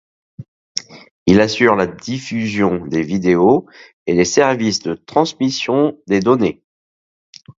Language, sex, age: French, male, 40-49